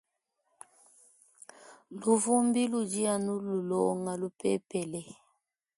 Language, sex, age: Luba-Lulua, female, 19-29